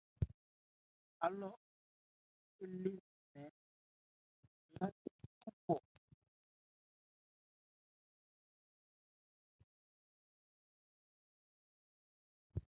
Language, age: Ebrié, 19-29